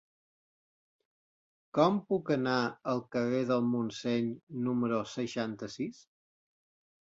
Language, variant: Catalan, Balear